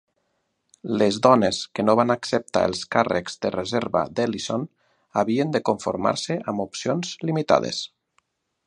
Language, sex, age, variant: Catalan, male, 40-49, Nord-Occidental